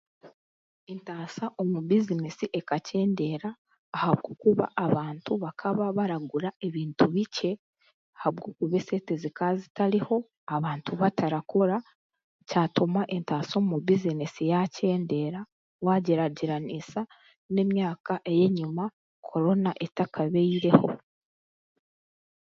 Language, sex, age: Chiga, female, 19-29